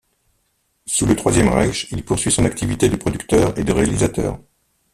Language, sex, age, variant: French, male, 50-59, Français de métropole